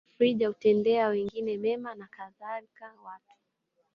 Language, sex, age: Swahili, female, 19-29